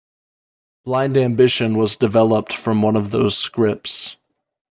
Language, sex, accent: English, male, United States English